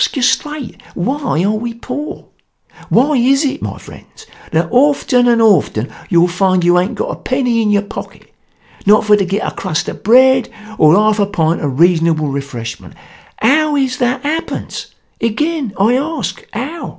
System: none